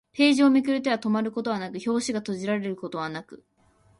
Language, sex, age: Japanese, female, 19-29